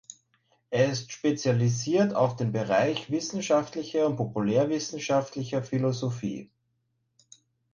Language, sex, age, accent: German, male, 19-29, Österreichisches Deutsch